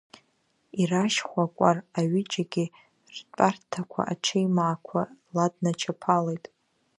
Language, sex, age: Abkhazian, female, under 19